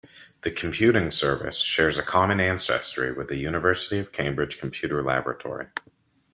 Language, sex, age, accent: English, male, 40-49, United States English